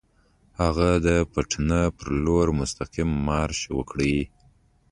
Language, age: Pashto, 19-29